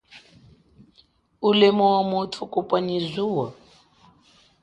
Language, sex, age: Chokwe, female, 19-29